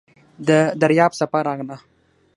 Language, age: Pashto, under 19